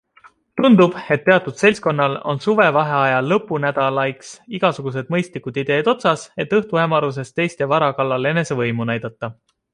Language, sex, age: Estonian, male, 30-39